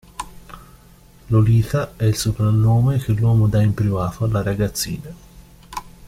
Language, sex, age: Italian, male, 30-39